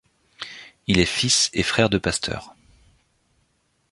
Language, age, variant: French, 30-39, Français de métropole